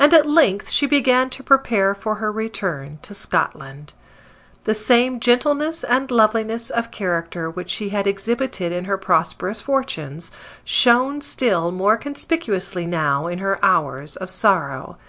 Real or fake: real